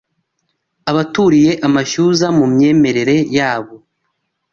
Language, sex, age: Kinyarwanda, male, 30-39